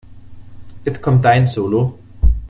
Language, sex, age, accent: German, male, 40-49, Deutschland Deutsch